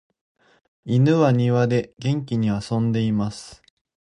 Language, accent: Japanese, 関東